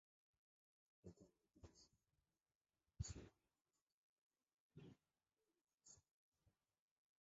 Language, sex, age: Bengali, male, 19-29